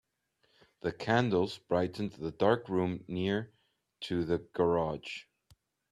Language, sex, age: English, male, 30-39